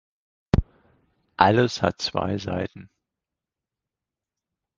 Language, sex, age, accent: German, male, 30-39, Deutschland Deutsch